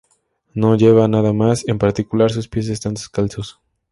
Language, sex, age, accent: Spanish, male, 19-29, México